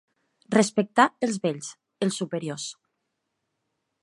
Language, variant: Catalan, Nord-Occidental